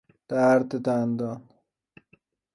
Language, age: Persian, 19-29